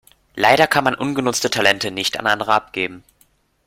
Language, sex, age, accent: German, male, under 19, Deutschland Deutsch